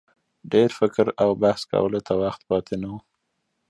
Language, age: Pashto, 30-39